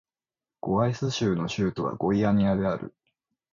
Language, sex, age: Japanese, male, 19-29